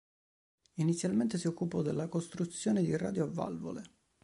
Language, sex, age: Italian, male, 30-39